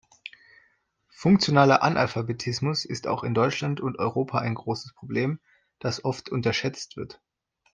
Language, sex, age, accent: German, male, 19-29, Deutschland Deutsch